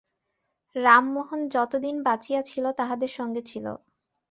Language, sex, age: Bengali, female, 19-29